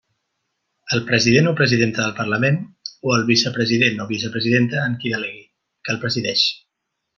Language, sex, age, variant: Catalan, male, 30-39, Central